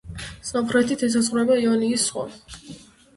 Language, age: Georgian, under 19